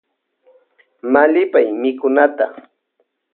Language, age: Loja Highland Quichua, 40-49